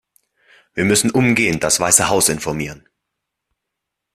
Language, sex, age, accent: German, male, under 19, Deutschland Deutsch